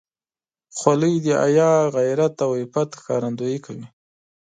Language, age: Pashto, 19-29